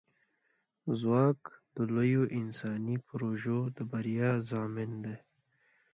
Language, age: Pashto, 19-29